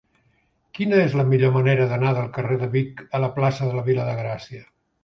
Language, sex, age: Catalan, male, 70-79